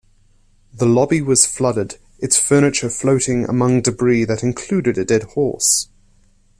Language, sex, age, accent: English, male, 19-29, Australian English